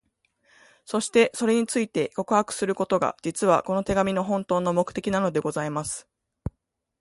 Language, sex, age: Japanese, female, 19-29